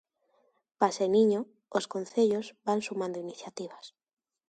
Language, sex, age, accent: Galician, female, 19-29, Normativo (estándar)